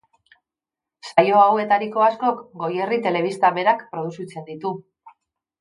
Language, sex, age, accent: Basque, female, 50-59, Mendebalekoa (Araba, Bizkaia, Gipuzkoako mendebaleko herri batzuk)